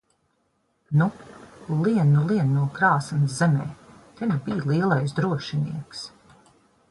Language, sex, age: Latvian, female, 40-49